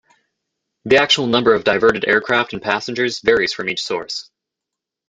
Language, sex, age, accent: English, male, 19-29, United States English